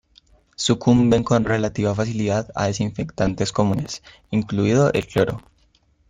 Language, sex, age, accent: Spanish, male, under 19, Andino-Pacífico: Colombia, Perú, Ecuador, oeste de Bolivia y Venezuela andina